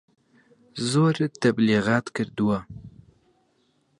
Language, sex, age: Central Kurdish, male, 19-29